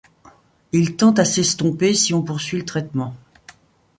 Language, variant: French, Français de métropole